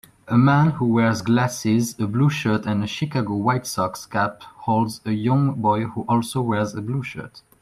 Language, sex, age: English, male, 19-29